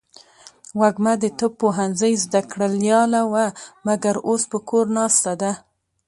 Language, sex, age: Pashto, female, 19-29